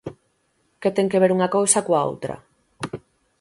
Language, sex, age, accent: Galician, female, 19-29, Central (gheada); Oriental (común en zona oriental)